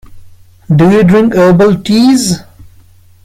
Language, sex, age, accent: English, male, 19-29, India and South Asia (India, Pakistan, Sri Lanka)